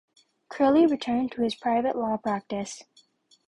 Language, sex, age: English, female, under 19